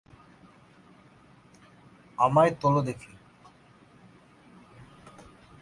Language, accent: Bengali, শুদ্ধ বাংলা